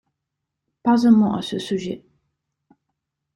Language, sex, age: French, female, 30-39